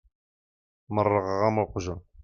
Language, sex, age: Kabyle, male, 50-59